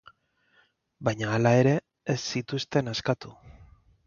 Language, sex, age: Basque, male, 30-39